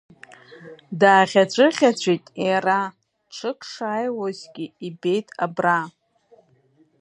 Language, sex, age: Abkhazian, female, under 19